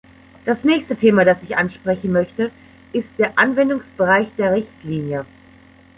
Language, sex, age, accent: German, female, 40-49, Deutschland Deutsch